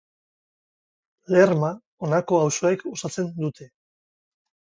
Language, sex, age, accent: Basque, male, 50-59, Mendebalekoa (Araba, Bizkaia, Gipuzkoako mendebaleko herri batzuk)